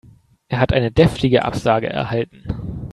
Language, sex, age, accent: German, male, 19-29, Deutschland Deutsch